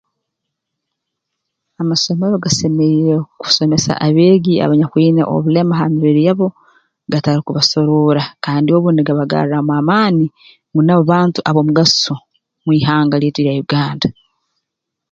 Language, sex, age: Tooro, female, 30-39